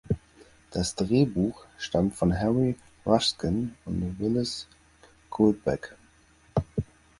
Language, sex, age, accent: German, male, 19-29, Deutschland Deutsch